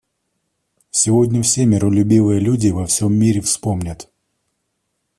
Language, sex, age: Russian, male, 30-39